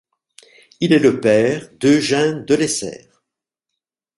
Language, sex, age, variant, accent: French, male, 60-69, Français d'Europe, Français de Belgique